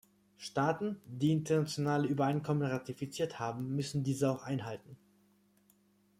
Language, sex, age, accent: German, male, 19-29, Deutschland Deutsch